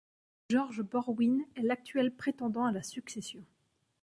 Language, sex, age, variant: French, female, 19-29, Français de métropole